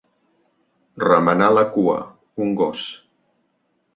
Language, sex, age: Catalan, male, 40-49